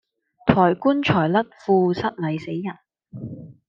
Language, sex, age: Cantonese, female, 19-29